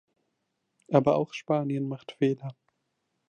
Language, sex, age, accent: German, male, 19-29, Deutschland Deutsch